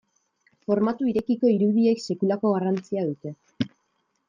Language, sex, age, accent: Basque, female, 19-29, Mendebalekoa (Araba, Bizkaia, Gipuzkoako mendebaleko herri batzuk)